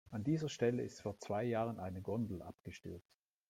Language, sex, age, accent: German, male, 60-69, Schweizerdeutsch